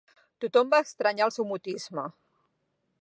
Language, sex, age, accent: Catalan, female, 40-49, central; nord-occidental